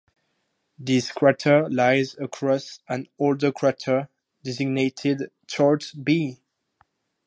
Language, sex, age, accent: English, male, 19-29, French